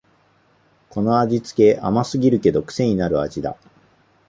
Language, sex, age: Japanese, male, 50-59